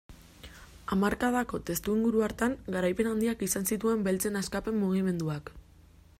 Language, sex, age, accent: Basque, female, 19-29, Mendebalekoa (Araba, Bizkaia, Gipuzkoako mendebaleko herri batzuk)